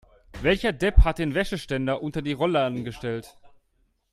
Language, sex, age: German, male, 19-29